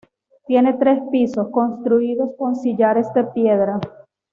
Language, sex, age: Spanish, female, 30-39